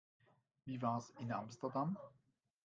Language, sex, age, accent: German, male, 50-59, Schweizerdeutsch